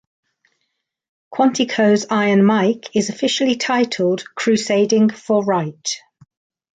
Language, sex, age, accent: English, female, 50-59, England English